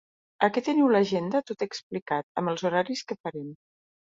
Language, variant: Catalan, Septentrional